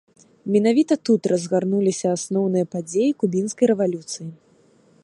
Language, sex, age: Belarusian, female, 19-29